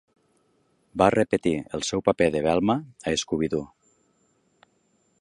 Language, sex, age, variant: Catalan, male, 40-49, Nord-Occidental